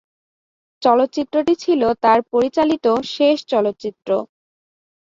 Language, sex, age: Bengali, female, 19-29